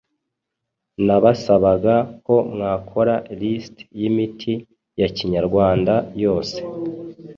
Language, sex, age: Kinyarwanda, male, 19-29